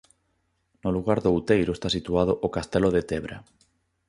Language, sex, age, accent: Galician, male, 30-39, Normativo (estándar)